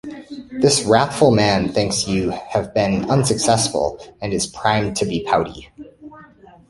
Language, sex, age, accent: English, male, 30-39, United States English